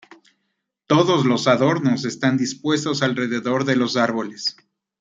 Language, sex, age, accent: Spanish, male, 30-39, Andino-Pacífico: Colombia, Perú, Ecuador, oeste de Bolivia y Venezuela andina